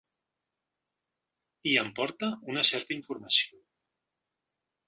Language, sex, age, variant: Catalan, male, 40-49, Central